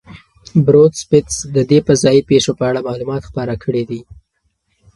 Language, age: Pashto, 19-29